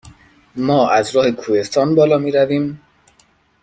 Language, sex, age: Persian, male, 19-29